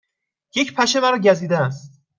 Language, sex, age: Persian, male, 19-29